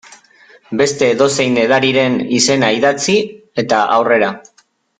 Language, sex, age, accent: Basque, male, 40-49, Mendebalekoa (Araba, Bizkaia, Gipuzkoako mendebaleko herri batzuk)